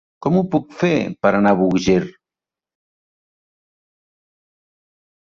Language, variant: Catalan, Central